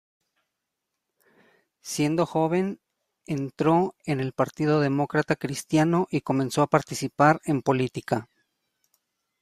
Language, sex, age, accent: Spanish, male, 30-39, México